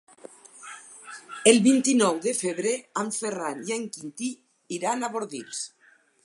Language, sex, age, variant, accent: Catalan, female, 60-69, Nord-Occidental, nord-occidental